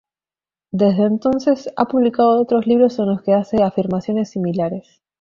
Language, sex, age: Spanish, female, 19-29